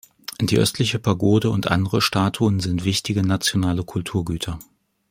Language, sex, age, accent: German, male, 40-49, Deutschland Deutsch